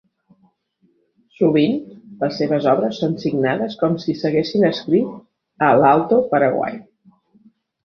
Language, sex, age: Catalan, female, 50-59